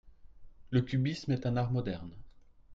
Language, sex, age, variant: French, male, 30-39, Français de métropole